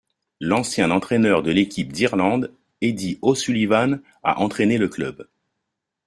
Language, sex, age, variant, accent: French, male, 40-49, Français des départements et régions d'outre-mer, Français de Guadeloupe